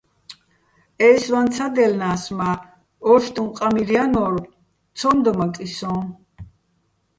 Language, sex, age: Bats, female, 70-79